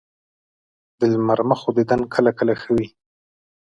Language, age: Pashto, 30-39